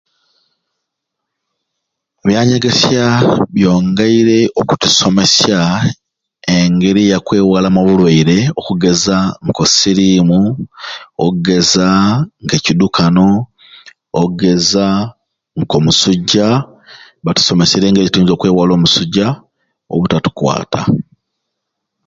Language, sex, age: Ruuli, male, 30-39